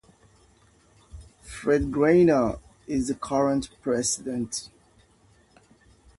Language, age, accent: English, 40-49, England English